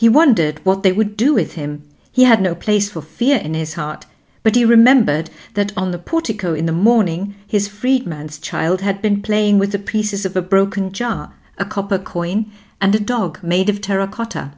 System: none